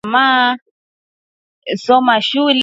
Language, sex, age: Swahili, female, 19-29